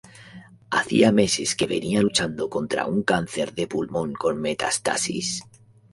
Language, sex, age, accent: Spanish, male, 30-39, España: Centro-Sur peninsular (Madrid, Toledo, Castilla-La Mancha)